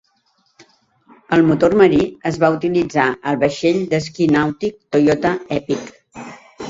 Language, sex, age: Catalan, female, 60-69